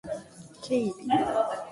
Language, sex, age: Japanese, female, 19-29